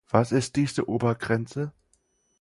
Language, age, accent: German, 19-29, Deutschland Deutsch